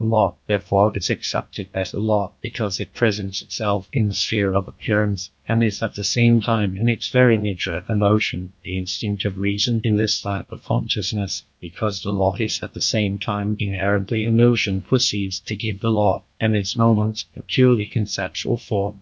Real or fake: fake